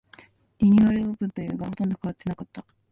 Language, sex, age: Japanese, female, 19-29